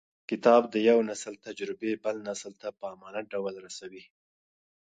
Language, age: Pashto, 30-39